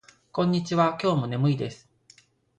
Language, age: Japanese, 40-49